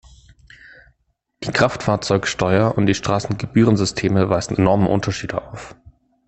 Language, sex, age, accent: German, male, 19-29, Deutschland Deutsch